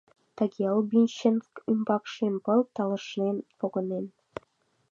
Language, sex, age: Mari, female, 19-29